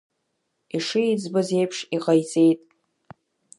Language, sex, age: Abkhazian, female, under 19